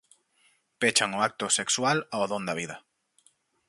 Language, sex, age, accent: Galician, male, 30-39, Central (gheada)